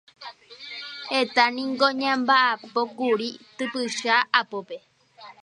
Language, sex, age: Guarani, female, 19-29